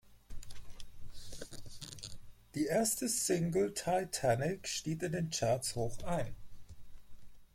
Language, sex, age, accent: German, male, 40-49, Deutschland Deutsch